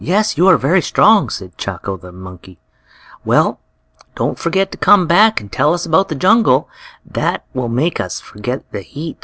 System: none